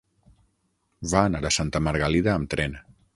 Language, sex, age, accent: Catalan, male, 40-49, valencià